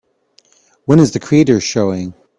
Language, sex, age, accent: English, male, 40-49, United States English